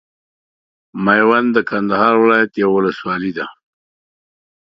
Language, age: Pashto, 50-59